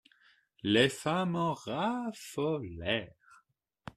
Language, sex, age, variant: French, male, 30-39, Français de métropole